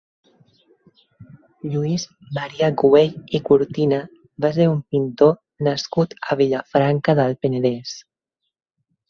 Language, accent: Catalan, valencià